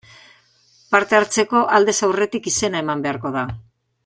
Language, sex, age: Basque, female, 60-69